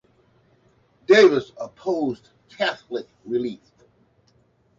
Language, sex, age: English, male, 60-69